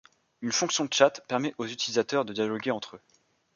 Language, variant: French, Français de métropole